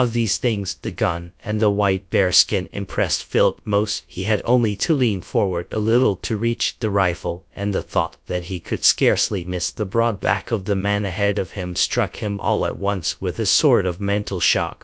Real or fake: fake